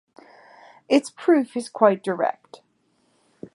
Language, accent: English, United States English